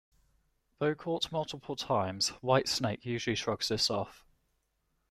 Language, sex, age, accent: English, male, 19-29, England English